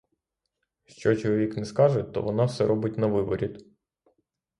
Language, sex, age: Ukrainian, male, 30-39